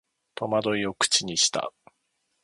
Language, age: Japanese, 30-39